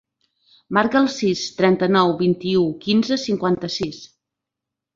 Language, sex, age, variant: Catalan, female, 40-49, Central